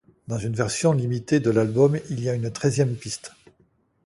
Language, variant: French, Français de métropole